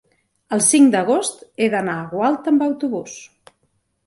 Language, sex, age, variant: Catalan, female, 40-49, Central